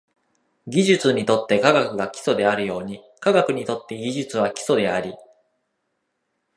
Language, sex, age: Japanese, male, 19-29